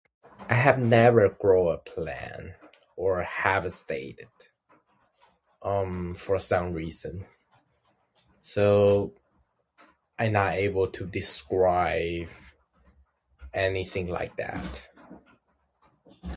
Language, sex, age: English, male, 19-29